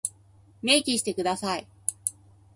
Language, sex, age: Japanese, female, 30-39